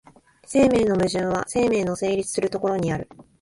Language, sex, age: Japanese, female, 19-29